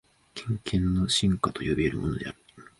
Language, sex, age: Japanese, male, 19-29